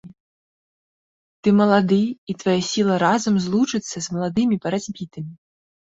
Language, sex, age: Belarusian, female, 30-39